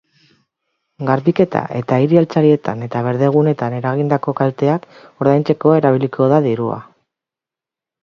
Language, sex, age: Basque, female, 40-49